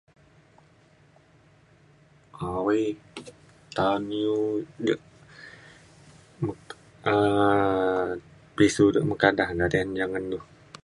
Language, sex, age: Mainstream Kenyah, female, 19-29